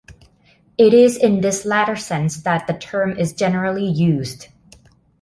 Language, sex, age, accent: English, female, 19-29, United States English